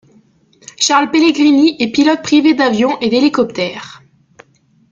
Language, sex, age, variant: French, female, 19-29, Français de métropole